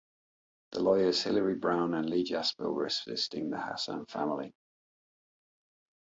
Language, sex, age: English, male, 40-49